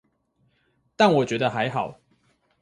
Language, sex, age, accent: Chinese, male, 19-29, 出生地：臺北市